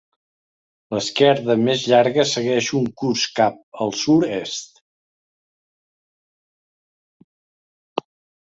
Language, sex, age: Catalan, male, 50-59